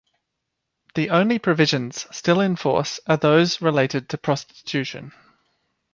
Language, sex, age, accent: English, male, 30-39, Australian English